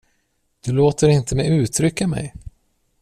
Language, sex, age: Swedish, male, 30-39